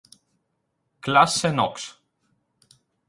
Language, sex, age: Italian, male, 30-39